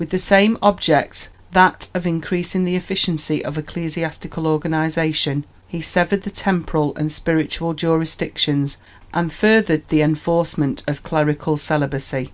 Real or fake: real